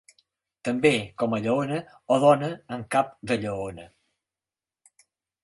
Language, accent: Catalan, central; septentrional